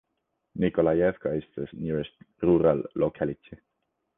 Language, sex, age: English, male, 19-29